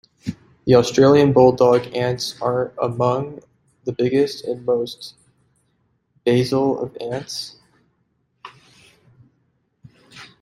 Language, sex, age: English, male, 19-29